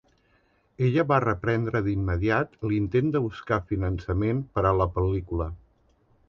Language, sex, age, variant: Catalan, male, 40-49, Central